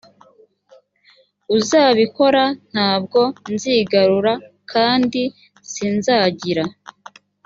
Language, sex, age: Kinyarwanda, female, 30-39